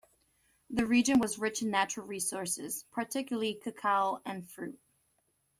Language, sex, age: English, female, 19-29